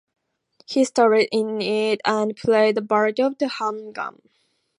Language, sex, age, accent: English, female, under 19, England English